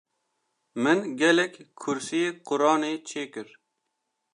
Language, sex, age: Kurdish, male, under 19